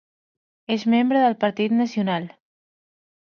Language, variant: Catalan, Central